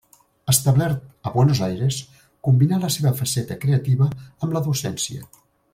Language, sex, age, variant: Catalan, male, 60-69, Central